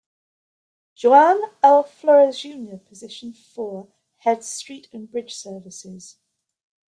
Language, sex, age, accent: English, female, 50-59, England English